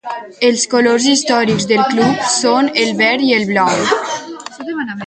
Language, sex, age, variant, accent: Catalan, female, under 19, Valencià meridional, valencià